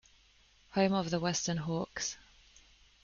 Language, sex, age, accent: English, female, 30-39, England English